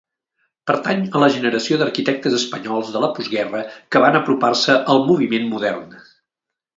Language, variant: Catalan, Central